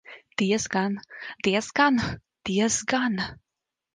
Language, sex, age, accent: Latvian, female, 30-39, Rigas